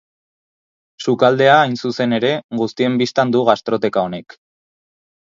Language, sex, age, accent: Basque, male, 19-29, Erdialdekoa edo Nafarra (Gipuzkoa, Nafarroa)